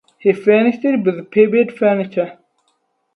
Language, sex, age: English, male, 19-29